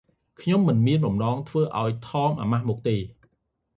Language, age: Khmer, 30-39